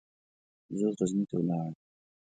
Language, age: Pashto, 19-29